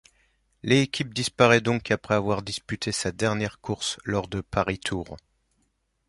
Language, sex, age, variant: French, male, 30-39, Français de métropole